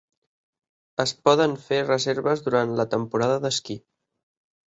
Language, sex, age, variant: Catalan, male, 19-29, Central